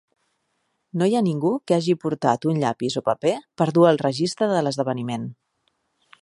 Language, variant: Catalan, Central